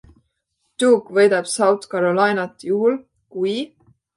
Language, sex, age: Estonian, female, 30-39